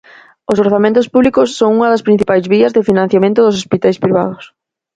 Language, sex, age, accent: Galician, female, 19-29, Central (gheada)